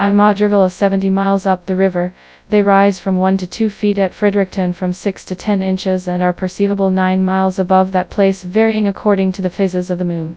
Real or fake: fake